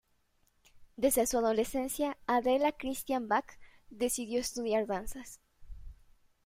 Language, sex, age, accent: Spanish, female, 19-29, México